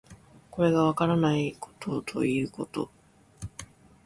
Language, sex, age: Japanese, female, 19-29